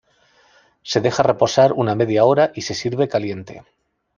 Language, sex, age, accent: Spanish, male, 40-49, España: Sur peninsular (Andalucia, Extremadura, Murcia)